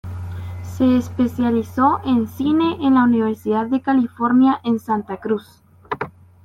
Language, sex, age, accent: Spanish, female, 19-29, América central